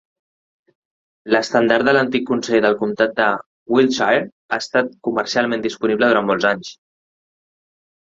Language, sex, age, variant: Catalan, male, 19-29, Central